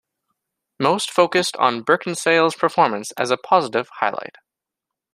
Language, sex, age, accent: English, male, 19-29, Canadian English